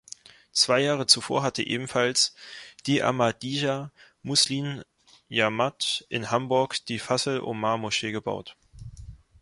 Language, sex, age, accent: German, male, 19-29, Deutschland Deutsch